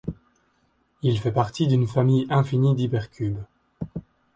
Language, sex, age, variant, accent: French, male, 19-29, Français d'Europe, Français de Belgique